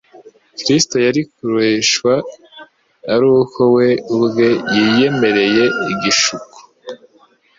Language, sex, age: Kinyarwanda, female, 30-39